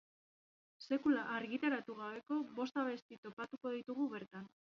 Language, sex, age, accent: Basque, female, 19-29, Erdialdekoa edo Nafarra (Gipuzkoa, Nafarroa)